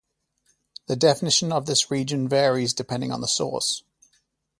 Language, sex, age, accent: English, male, 30-39, Australian English